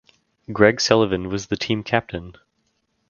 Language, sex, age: English, male, under 19